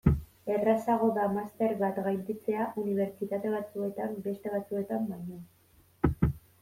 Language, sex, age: Basque, female, 19-29